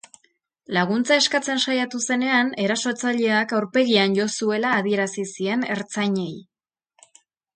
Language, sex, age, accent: Basque, female, 19-29, Erdialdekoa edo Nafarra (Gipuzkoa, Nafarroa)